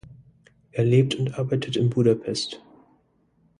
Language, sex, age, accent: German, male, 19-29, Deutschland Deutsch